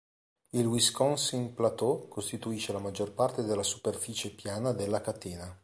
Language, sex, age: Italian, male, 40-49